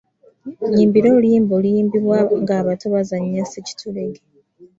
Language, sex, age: Ganda, female, 19-29